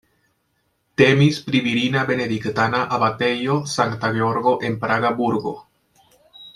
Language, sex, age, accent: Esperanto, male, 19-29, Internacia